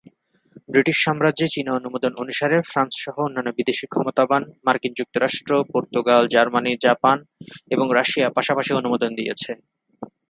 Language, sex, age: Bengali, male, 30-39